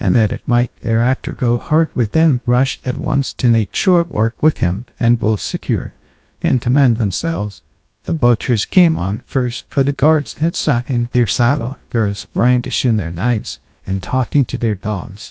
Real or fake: fake